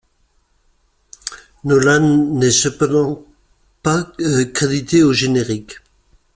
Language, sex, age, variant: French, male, 50-59, Français de métropole